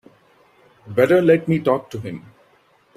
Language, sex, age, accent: English, male, 40-49, India and South Asia (India, Pakistan, Sri Lanka)